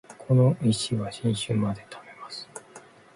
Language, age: Japanese, 50-59